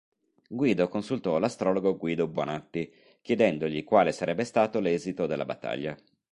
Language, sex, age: Italian, male, 40-49